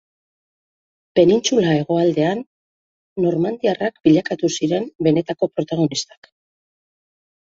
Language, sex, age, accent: Basque, female, 50-59, Mendebalekoa (Araba, Bizkaia, Gipuzkoako mendebaleko herri batzuk)